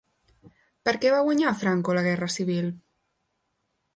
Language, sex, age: Catalan, female, 19-29